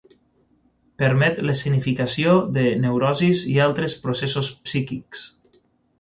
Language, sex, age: Catalan, male, 30-39